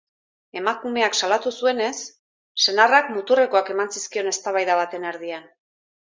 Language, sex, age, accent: Basque, female, 50-59, Erdialdekoa edo Nafarra (Gipuzkoa, Nafarroa)